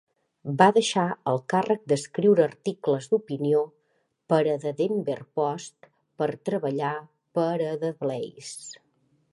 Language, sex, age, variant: Catalan, female, 50-59, Central